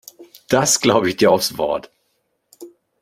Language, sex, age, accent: German, male, 30-39, Deutschland Deutsch